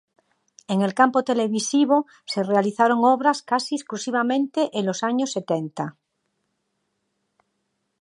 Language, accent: Spanish, España: Norte peninsular (Asturias, Castilla y León, Cantabria, País Vasco, Navarra, Aragón, La Rioja, Guadalajara, Cuenca)